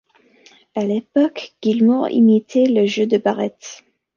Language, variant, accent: French, Français d'Amérique du Nord, Français des États-Unis